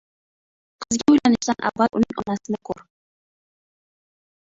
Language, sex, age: Uzbek, female, 19-29